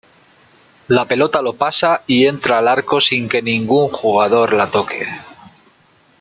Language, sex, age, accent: Spanish, male, 30-39, España: Centro-Sur peninsular (Madrid, Toledo, Castilla-La Mancha)